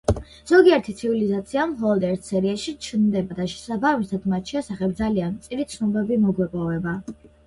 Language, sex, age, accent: Georgian, female, under 19, მშვიდი